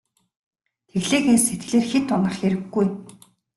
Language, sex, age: Mongolian, female, 19-29